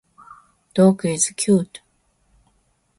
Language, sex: Japanese, female